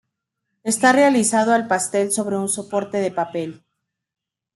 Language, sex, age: Spanish, female, 40-49